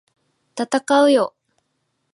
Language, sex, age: Japanese, female, 19-29